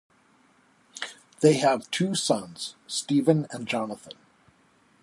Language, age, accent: English, 50-59, United States English